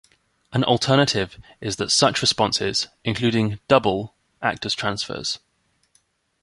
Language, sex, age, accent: English, male, 19-29, England English